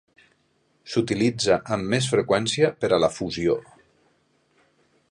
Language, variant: Catalan, Nord-Occidental